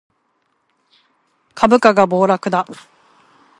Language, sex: Japanese, female